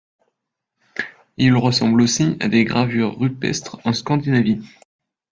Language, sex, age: French, male, 19-29